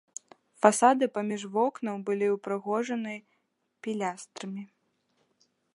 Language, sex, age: Belarusian, female, 19-29